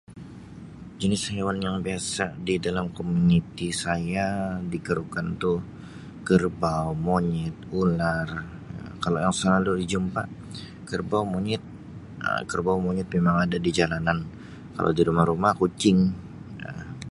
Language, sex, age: Sabah Malay, male, 19-29